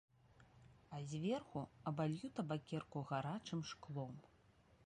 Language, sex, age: Belarusian, female, 30-39